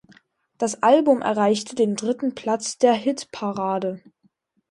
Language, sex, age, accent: German, male, under 19, Deutschland Deutsch